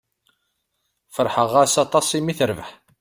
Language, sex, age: Kabyle, male, 30-39